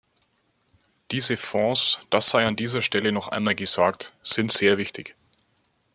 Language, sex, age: German, male, 30-39